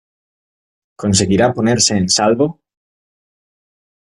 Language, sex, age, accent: Spanish, male, 30-39, España: Norte peninsular (Asturias, Castilla y León, Cantabria, País Vasco, Navarra, Aragón, La Rioja, Guadalajara, Cuenca)